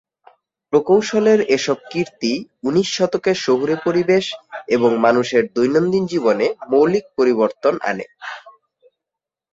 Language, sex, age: Bengali, male, 19-29